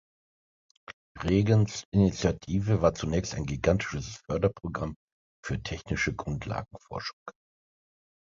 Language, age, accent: German, 50-59, Deutschland Deutsch